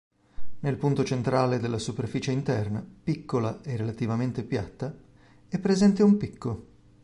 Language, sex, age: Italian, male, 40-49